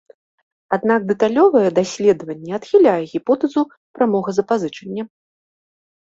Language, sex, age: Belarusian, female, 40-49